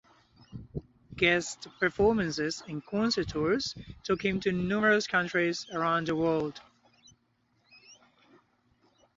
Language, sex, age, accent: English, male, 30-39, Australian English